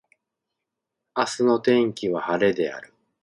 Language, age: Japanese, 40-49